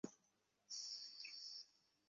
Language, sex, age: Bengali, male, 19-29